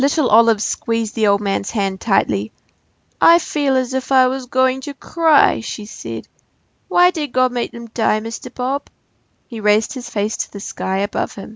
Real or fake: real